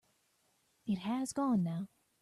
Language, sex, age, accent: English, female, 30-39, United States English